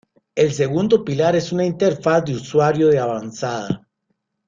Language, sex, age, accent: Spanish, male, 50-59, América central